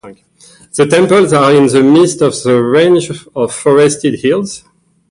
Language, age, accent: English, 40-49, United States English